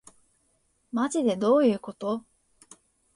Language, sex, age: Japanese, female, 19-29